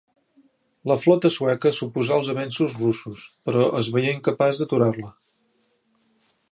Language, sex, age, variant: Catalan, male, 40-49, Central